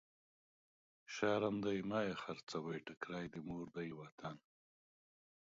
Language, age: Pashto, 60-69